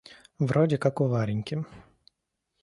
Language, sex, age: Russian, male, 19-29